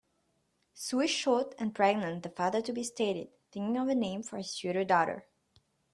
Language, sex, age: English, female, 19-29